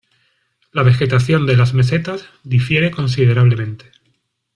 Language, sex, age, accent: Spanish, male, 40-49, España: Sur peninsular (Andalucia, Extremadura, Murcia)